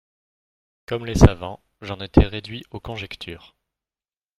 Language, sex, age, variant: French, male, 19-29, Français de métropole